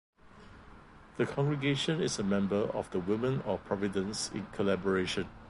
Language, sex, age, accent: English, male, 50-59, Singaporean English